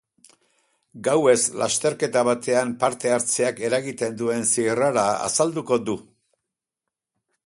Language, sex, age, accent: Basque, male, 70-79, Erdialdekoa edo Nafarra (Gipuzkoa, Nafarroa)